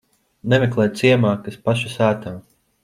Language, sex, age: Latvian, male, 19-29